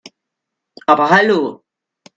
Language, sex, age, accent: German, female, 50-59, Deutschland Deutsch